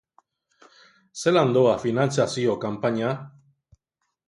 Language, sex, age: Basque, male, 50-59